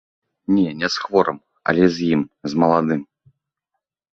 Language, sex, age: Belarusian, male, 30-39